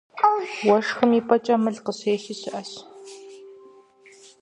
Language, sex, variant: Kabardian, female, Адыгэбзэ (Къэбэрдей, Кирил, псоми зэдай)